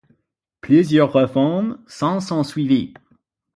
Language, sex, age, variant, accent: French, male, 19-29, Français d'Amérique du Nord, Français du Canada